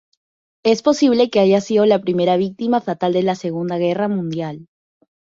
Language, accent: Spanish, Andino-Pacífico: Colombia, Perú, Ecuador, oeste de Bolivia y Venezuela andina